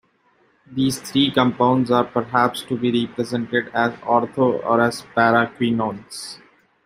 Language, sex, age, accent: English, male, 19-29, India and South Asia (India, Pakistan, Sri Lanka)